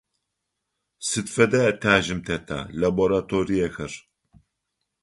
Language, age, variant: Adyghe, 60-69, Адыгабзэ (Кирил, пстэумэ зэдыряе)